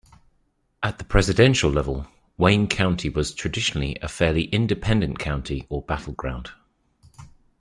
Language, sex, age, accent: English, male, 30-39, England English